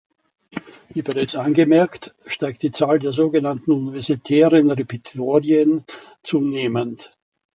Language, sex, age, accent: German, male, 80-89, Österreichisches Deutsch